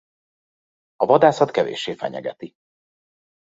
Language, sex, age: Hungarian, male, 30-39